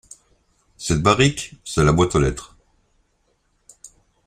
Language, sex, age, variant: French, male, 60-69, Français de métropole